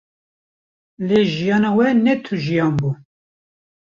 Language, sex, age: Kurdish, male, 50-59